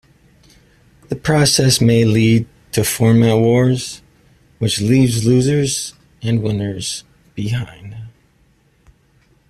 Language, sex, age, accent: English, male, 19-29, United States English